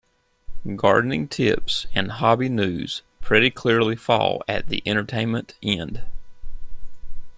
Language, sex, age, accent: English, male, 40-49, United States English